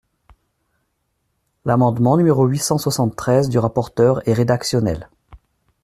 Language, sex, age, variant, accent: French, male, 40-49, Français d'Amérique du Nord, Français du Canada